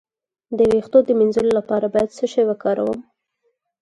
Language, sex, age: Pashto, female, 19-29